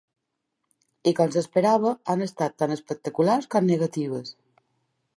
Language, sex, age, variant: Catalan, female, 40-49, Balear